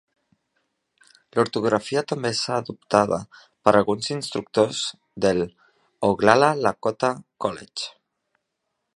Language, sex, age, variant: Catalan, male, 40-49, Central